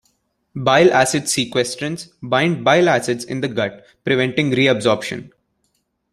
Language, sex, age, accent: English, male, under 19, India and South Asia (India, Pakistan, Sri Lanka)